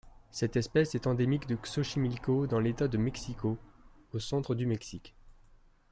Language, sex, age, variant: French, male, 19-29, Français de métropole